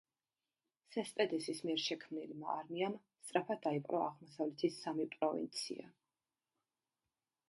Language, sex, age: Georgian, female, 30-39